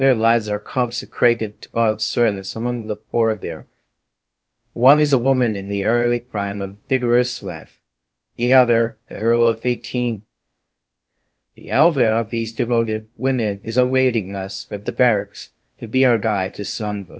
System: TTS, VITS